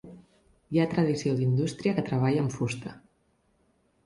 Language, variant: Catalan, Central